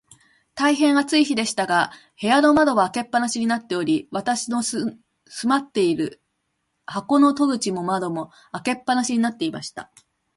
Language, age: Japanese, 40-49